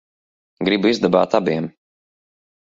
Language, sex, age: Latvian, male, 30-39